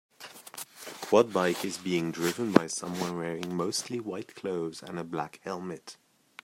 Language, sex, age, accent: English, male, 30-39, England English